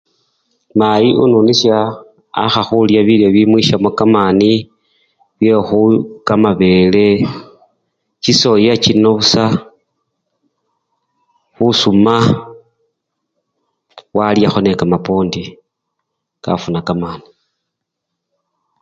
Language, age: Luyia, 50-59